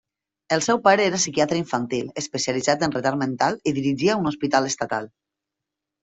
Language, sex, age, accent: Catalan, female, 30-39, valencià